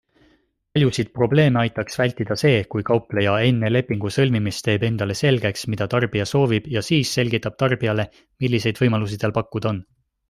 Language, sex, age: Estonian, male, 19-29